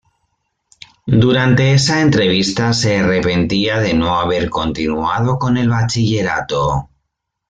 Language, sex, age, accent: Spanish, male, 30-39, España: Norte peninsular (Asturias, Castilla y León, Cantabria, País Vasco, Navarra, Aragón, La Rioja, Guadalajara, Cuenca)